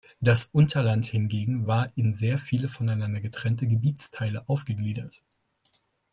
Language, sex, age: German, male, 30-39